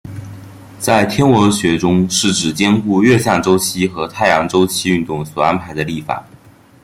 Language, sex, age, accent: Chinese, male, under 19, 出生地：福建省